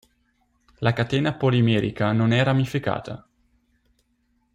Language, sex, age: Italian, male, 30-39